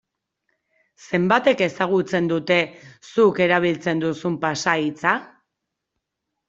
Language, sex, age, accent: Basque, female, 30-39, Erdialdekoa edo Nafarra (Gipuzkoa, Nafarroa)